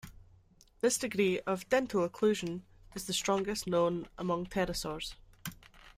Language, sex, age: English, female, 30-39